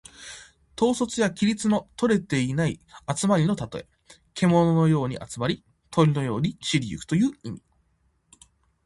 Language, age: Japanese, 19-29